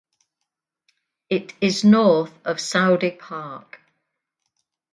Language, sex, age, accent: English, female, 60-69, England English